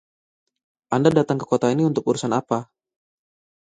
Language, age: Indonesian, 19-29